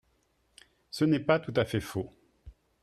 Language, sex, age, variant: French, male, 40-49, Français de métropole